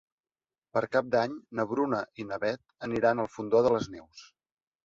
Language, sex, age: Catalan, male, 19-29